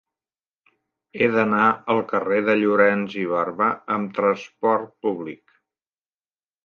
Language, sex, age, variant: Catalan, male, 50-59, Central